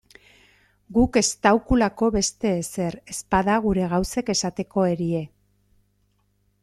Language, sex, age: Basque, female, 50-59